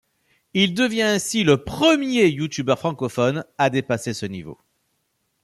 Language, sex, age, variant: French, male, 40-49, Français de métropole